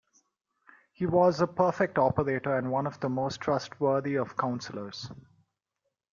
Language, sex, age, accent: English, male, 40-49, India and South Asia (India, Pakistan, Sri Lanka)